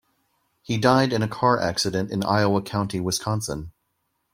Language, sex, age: English, male, 30-39